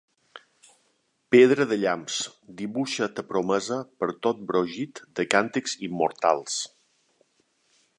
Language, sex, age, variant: Catalan, male, 60-69, Balear